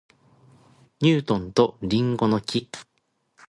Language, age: Japanese, 40-49